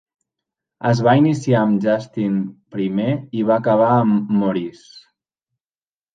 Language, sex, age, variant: Catalan, male, 19-29, Central